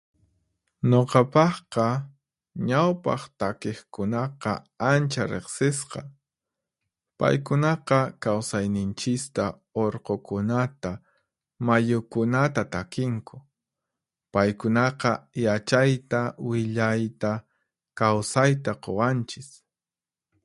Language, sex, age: Puno Quechua, male, 30-39